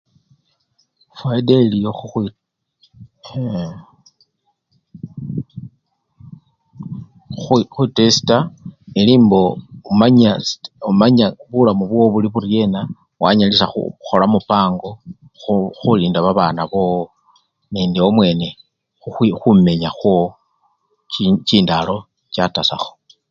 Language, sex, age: Luyia, male, 60-69